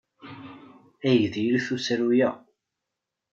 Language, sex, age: Kabyle, male, 19-29